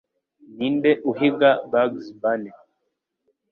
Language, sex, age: Kinyarwanda, male, 19-29